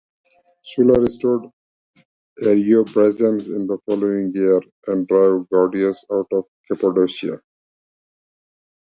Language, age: English, 30-39